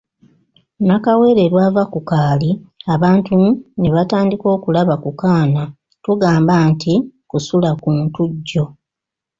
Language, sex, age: Ganda, female, 60-69